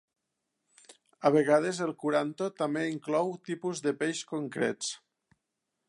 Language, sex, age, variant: Catalan, male, 50-59, Septentrional